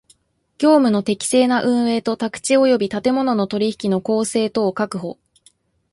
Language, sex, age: Japanese, female, 19-29